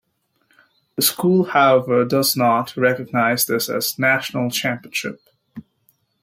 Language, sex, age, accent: English, male, 30-39, United States English